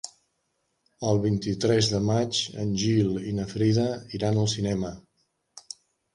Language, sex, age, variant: Catalan, male, 50-59, Central